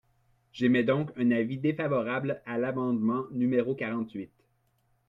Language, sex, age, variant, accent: French, male, 40-49, Français d'Amérique du Nord, Français du Canada